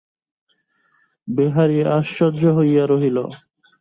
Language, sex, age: Bengali, male, 19-29